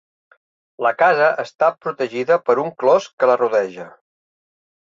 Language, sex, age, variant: Catalan, male, 40-49, Central